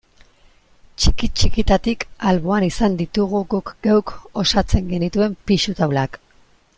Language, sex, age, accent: Basque, female, 19-29, Mendebalekoa (Araba, Bizkaia, Gipuzkoako mendebaleko herri batzuk)